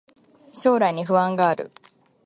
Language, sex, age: Japanese, female, 19-29